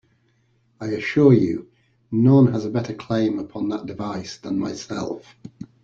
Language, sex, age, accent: English, male, 50-59, England English